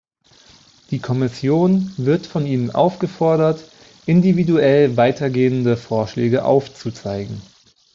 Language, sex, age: German, male, 19-29